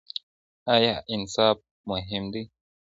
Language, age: Pashto, 19-29